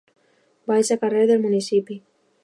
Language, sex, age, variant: Catalan, female, under 19, Alacantí